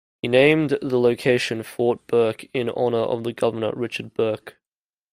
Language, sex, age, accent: English, male, 19-29, Australian English